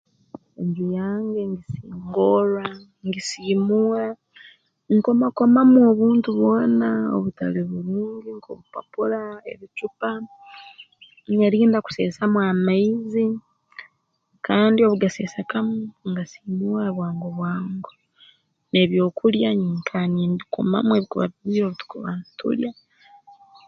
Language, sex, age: Tooro, female, 30-39